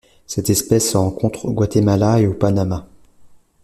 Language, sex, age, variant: French, male, 30-39, Français de métropole